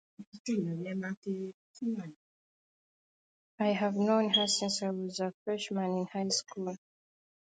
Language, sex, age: English, female, 19-29